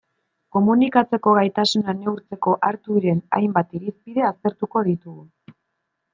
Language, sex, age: Basque, male, 19-29